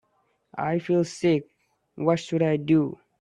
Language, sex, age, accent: English, male, 19-29, India and South Asia (India, Pakistan, Sri Lanka)